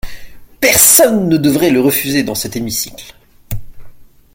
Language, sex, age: French, male, 19-29